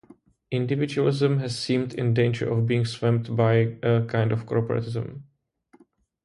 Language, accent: English, Czech